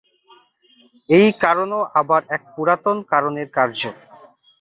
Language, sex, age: Bengali, male, 30-39